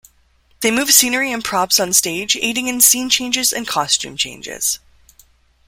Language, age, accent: English, 19-29, United States English